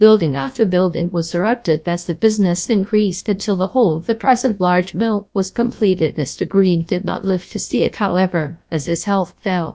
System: TTS, GlowTTS